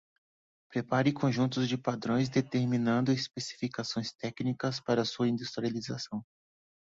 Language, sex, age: Portuguese, male, 30-39